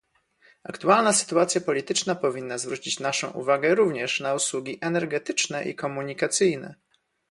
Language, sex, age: Polish, male, 30-39